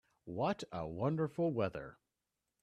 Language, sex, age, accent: English, male, 40-49, Canadian English